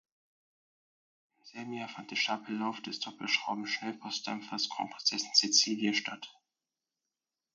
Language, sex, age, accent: German, male, 19-29, Deutschland Deutsch